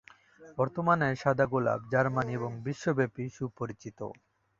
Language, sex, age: Bengali, male, 19-29